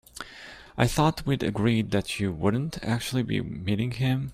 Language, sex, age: English, male, 30-39